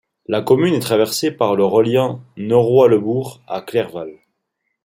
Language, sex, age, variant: French, male, 19-29, Français de métropole